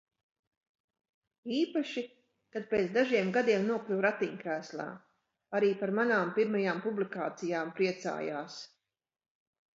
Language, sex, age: Latvian, female, 50-59